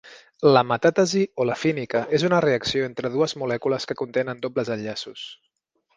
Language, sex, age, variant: Catalan, male, 30-39, Central